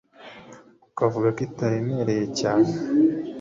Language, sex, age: Kinyarwanda, male, 19-29